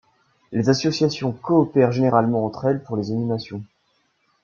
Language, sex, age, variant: French, male, 19-29, Français de métropole